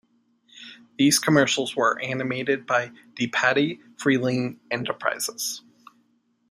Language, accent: English, United States English